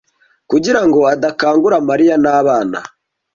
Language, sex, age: Kinyarwanda, male, 19-29